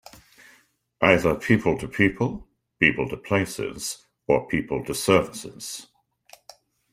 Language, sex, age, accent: English, male, 60-69, Canadian English